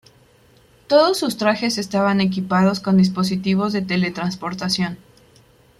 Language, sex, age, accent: Spanish, female, 19-29, México